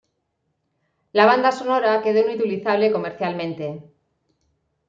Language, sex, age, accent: Spanish, female, 40-49, España: Norte peninsular (Asturias, Castilla y León, Cantabria, País Vasco, Navarra, Aragón, La Rioja, Guadalajara, Cuenca)